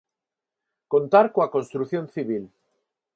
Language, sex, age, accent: Galician, male, 50-59, Neofalante